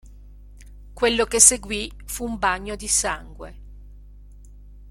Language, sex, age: Italian, female, 50-59